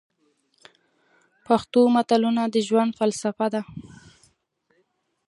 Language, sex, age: Pashto, female, 19-29